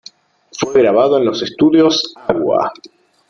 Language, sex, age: Spanish, male, 30-39